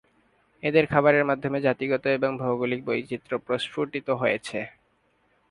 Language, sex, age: Bengali, male, 19-29